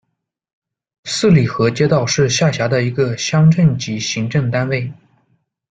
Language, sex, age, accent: Chinese, male, 30-39, 出生地：江苏省